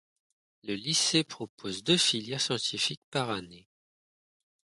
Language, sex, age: French, male, 19-29